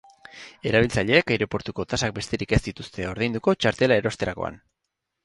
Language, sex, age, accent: Basque, male, 30-39, Erdialdekoa edo Nafarra (Gipuzkoa, Nafarroa)